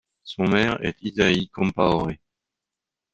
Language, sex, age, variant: French, male, 40-49, Français de métropole